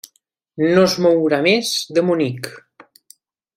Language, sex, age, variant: Catalan, male, 19-29, Central